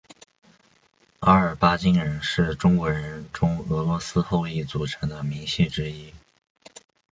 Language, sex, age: Chinese, male, under 19